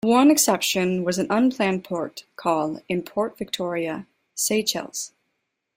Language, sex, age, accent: English, female, 19-29, United States English